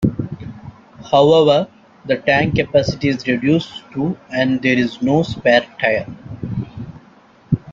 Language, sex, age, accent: English, male, 19-29, United States English